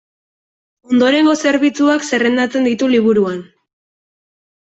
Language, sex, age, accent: Basque, female, 19-29, Mendebalekoa (Araba, Bizkaia, Gipuzkoako mendebaleko herri batzuk)